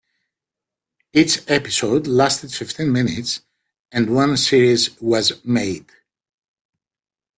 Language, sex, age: English, male, 60-69